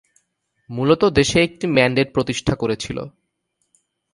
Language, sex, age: Bengali, male, 19-29